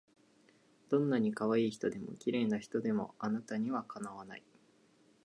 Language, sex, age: Japanese, male, under 19